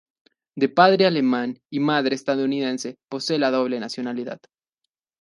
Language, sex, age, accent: Spanish, male, 19-29, Andino-Pacífico: Colombia, Perú, Ecuador, oeste de Bolivia y Venezuela andina